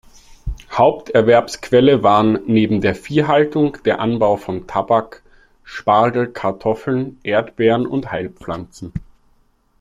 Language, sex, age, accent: German, male, 30-39, Österreichisches Deutsch